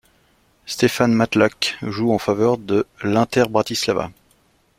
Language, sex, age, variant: French, male, 30-39, Français de métropole